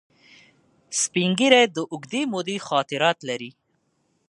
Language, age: Pashto, 30-39